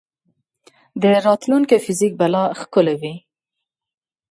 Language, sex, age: Pashto, female, 30-39